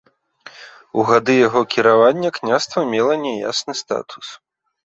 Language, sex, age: Belarusian, male, 30-39